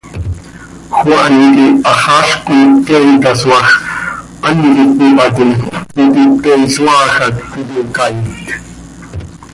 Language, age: Seri, 40-49